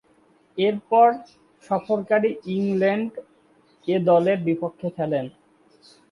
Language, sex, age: Bengali, male, 19-29